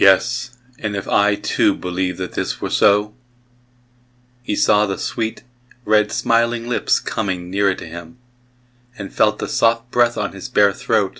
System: none